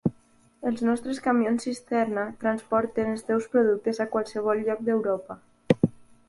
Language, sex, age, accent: Catalan, female, 19-29, valencià